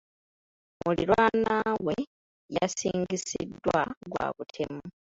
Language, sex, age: Ganda, female, 30-39